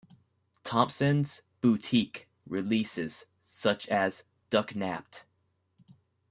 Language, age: English, 19-29